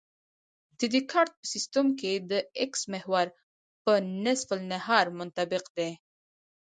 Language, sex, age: Pashto, female, 19-29